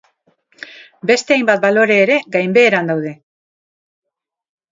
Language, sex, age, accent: Basque, female, 50-59, Mendebalekoa (Araba, Bizkaia, Gipuzkoako mendebaleko herri batzuk)